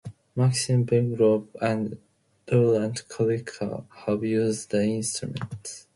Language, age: English, 19-29